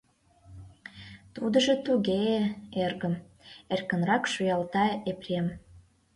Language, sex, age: Mari, female, under 19